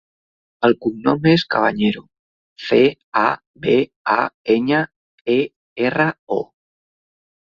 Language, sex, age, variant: Catalan, male, 40-49, Central